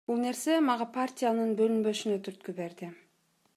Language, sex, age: Kyrgyz, female, 30-39